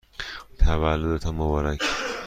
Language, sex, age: Persian, male, 30-39